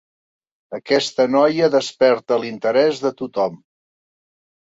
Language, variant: Catalan, Central